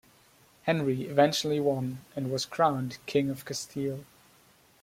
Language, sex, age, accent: English, male, 19-29, England English